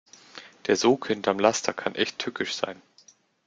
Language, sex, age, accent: German, male, 30-39, Deutschland Deutsch